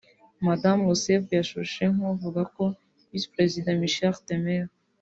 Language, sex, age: Kinyarwanda, female, 19-29